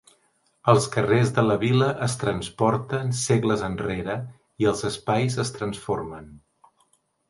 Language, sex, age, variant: Catalan, male, 50-59, Central